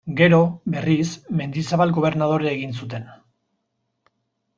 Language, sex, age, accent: Basque, male, 50-59, Erdialdekoa edo Nafarra (Gipuzkoa, Nafarroa)